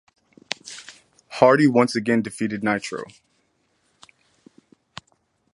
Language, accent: English, United States English